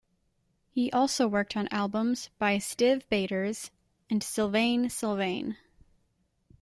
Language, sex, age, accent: English, female, 19-29, United States English